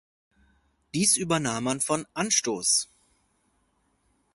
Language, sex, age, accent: German, male, 40-49, Deutschland Deutsch